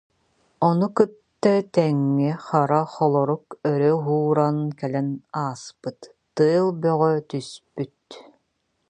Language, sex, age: Yakut, female, 40-49